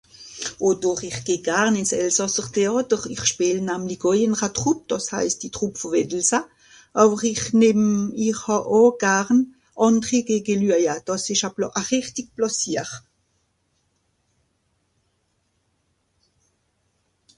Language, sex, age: Swiss German, female, 50-59